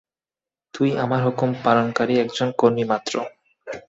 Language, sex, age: Bengali, male, 19-29